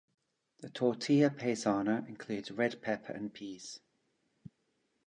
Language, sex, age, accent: English, male, 40-49, England English